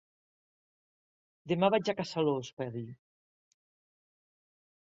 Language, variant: Catalan, Nord-Occidental